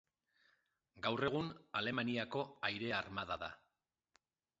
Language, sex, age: Basque, male, 40-49